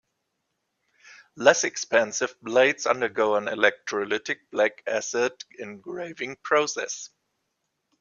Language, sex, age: English, male, 40-49